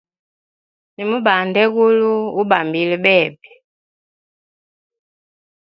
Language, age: Hemba, 19-29